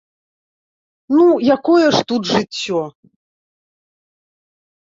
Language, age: Belarusian, 40-49